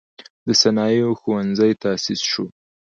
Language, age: Pashto, 19-29